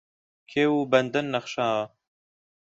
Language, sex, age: Central Kurdish, male, under 19